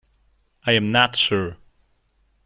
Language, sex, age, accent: English, male, 19-29, United States English